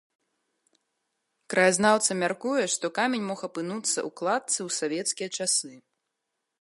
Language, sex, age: Belarusian, female, 19-29